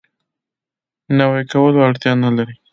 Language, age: Pashto, 19-29